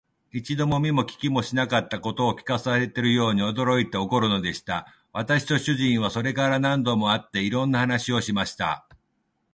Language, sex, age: Japanese, male, 50-59